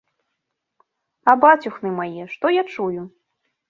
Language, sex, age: Belarusian, female, 30-39